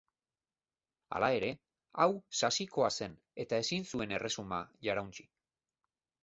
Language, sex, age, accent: Basque, male, 40-49, Mendebalekoa (Araba, Bizkaia, Gipuzkoako mendebaleko herri batzuk)